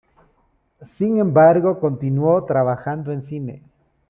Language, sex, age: Spanish, male, 50-59